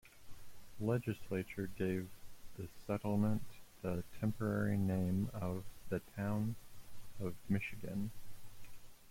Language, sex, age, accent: English, male, 30-39, United States English